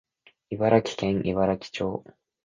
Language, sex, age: Japanese, male, 19-29